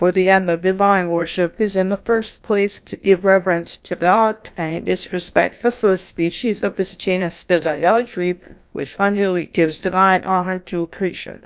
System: TTS, GlowTTS